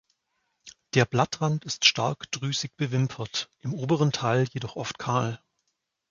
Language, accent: German, Deutschland Deutsch